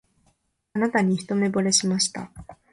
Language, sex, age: Japanese, female, 19-29